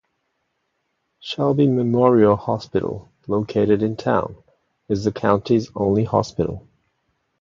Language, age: English, 40-49